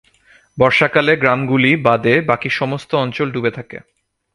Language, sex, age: Bengali, male, 19-29